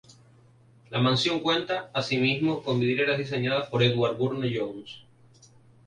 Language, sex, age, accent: Spanish, male, 19-29, España: Islas Canarias